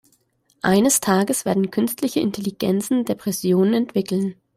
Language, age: German, 19-29